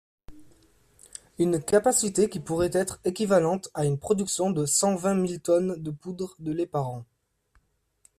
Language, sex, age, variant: French, male, 19-29, Français de métropole